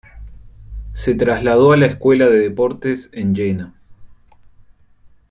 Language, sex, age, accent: Spanish, male, 19-29, Rioplatense: Argentina, Uruguay, este de Bolivia, Paraguay